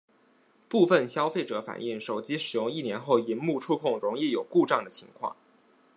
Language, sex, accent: Chinese, male, 出生地：湖北省